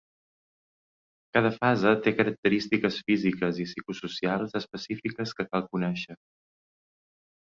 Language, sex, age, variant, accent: Catalan, male, 40-49, Balear, menorquí